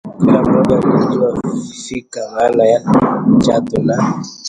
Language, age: Swahili, 30-39